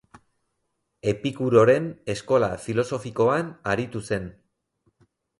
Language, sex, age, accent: Basque, male, 40-49, Erdialdekoa edo Nafarra (Gipuzkoa, Nafarroa)